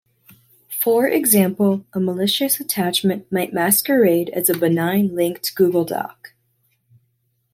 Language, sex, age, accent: English, female, 19-29, United States English